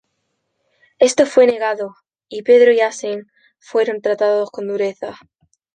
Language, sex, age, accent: Spanish, female, under 19, España: Sur peninsular (Andalucia, Extremadura, Murcia)